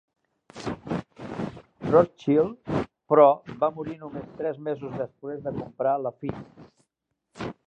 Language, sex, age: Catalan, male, 60-69